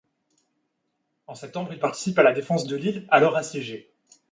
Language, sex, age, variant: French, male, 19-29, Français de métropole